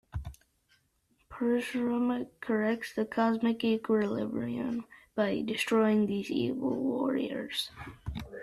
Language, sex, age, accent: English, male, under 19, United States English